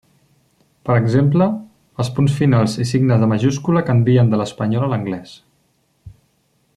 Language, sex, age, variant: Catalan, male, 30-39, Central